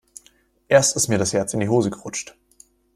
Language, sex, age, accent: German, male, 19-29, Deutschland Deutsch